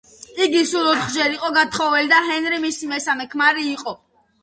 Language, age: Georgian, under 19